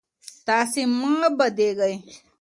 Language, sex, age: Pashto, female, 19-29